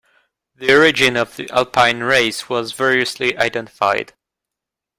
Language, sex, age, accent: English, male, 19-29, United States English